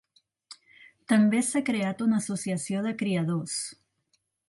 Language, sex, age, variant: Catalan, female, 40-49, Central